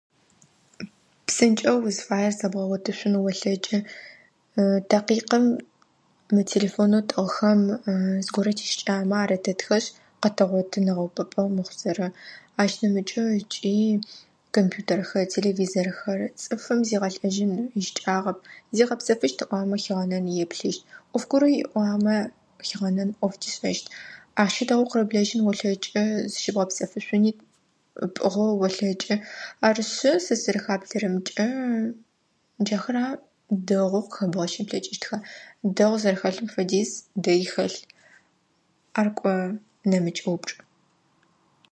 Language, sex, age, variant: Adyghe, female, 19-29, Адыгабзэ (Кирил, пстэумэ зэдыряе)